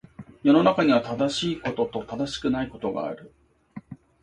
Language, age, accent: Japanese, 50-59, 標準語